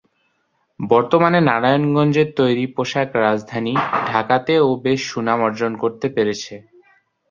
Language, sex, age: Bengali, male, 19-29